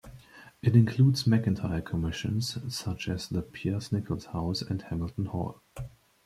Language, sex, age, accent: English, male, 19-29, United States English